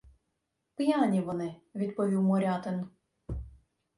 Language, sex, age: Ukrainian, female, 30-39